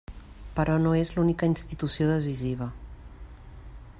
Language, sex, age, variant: Catalan, female, 50-59, Central